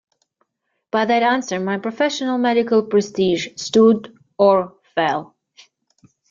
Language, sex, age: English, female, 30-39